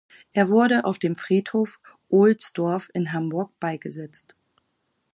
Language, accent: German, Deutschland Deutsch